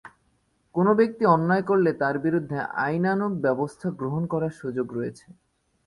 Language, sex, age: Bengali, male, 19-29